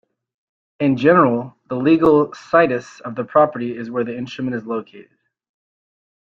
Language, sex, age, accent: English, male, 30-39, United States English